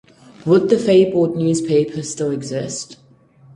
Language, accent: English, England English